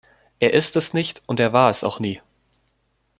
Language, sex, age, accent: German, male, under 19, Deutschland Deutsch